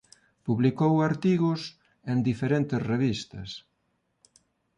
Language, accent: Galician, Neofalante